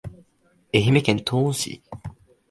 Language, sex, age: Japanese, male, 19-29